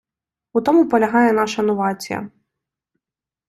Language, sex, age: Ukrainian, female, 19-29